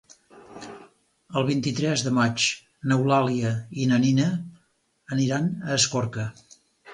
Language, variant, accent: Catalan, Central, central; Empordanès